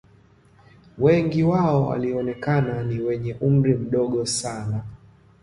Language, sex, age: Swahili, male, 30-39